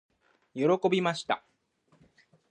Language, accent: Japanese, 日本人